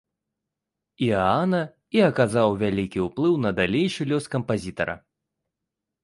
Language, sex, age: Belarusian, male, 19-29